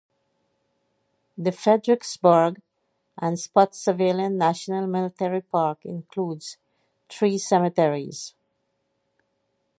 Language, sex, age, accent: English, female, 50-59, England English